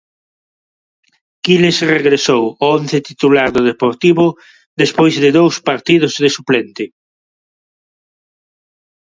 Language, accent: Galician, Neofalante